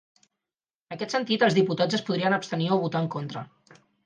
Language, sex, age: Catalan, male, 19-29